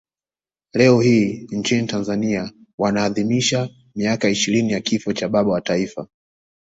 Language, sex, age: Swahili, male, 19-29